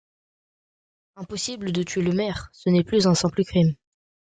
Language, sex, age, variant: French, male, under 19, Français de métropole